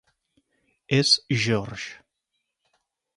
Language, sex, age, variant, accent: Catalan, male, 40-49, Central, central